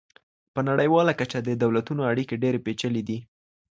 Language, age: Pashto, under 19